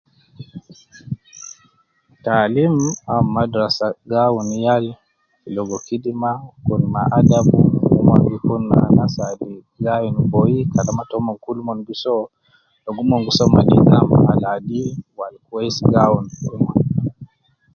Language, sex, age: Nubi, male, 50-59